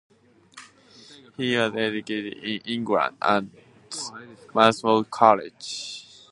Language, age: English, under 19